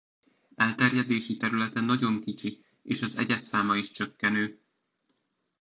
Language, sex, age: Hungarian, male, 19-29